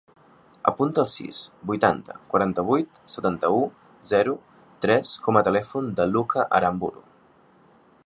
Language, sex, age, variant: Catalan, male, 19-29, Central